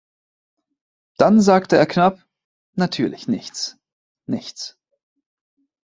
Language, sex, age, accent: German, male, 19-29, Deutschland Deutsch